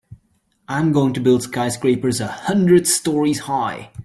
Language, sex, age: English, male, 30-39